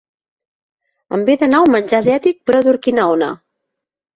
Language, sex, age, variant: Catalan, female, 30-39, Central